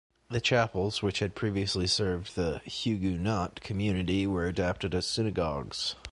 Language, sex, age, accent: English, male, 30-39, United States English